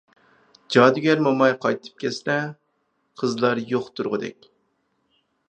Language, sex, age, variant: Uyghur, male, 30-39, ئۇيغۇر تىلى